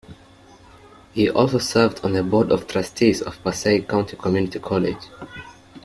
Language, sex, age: English, male, under 19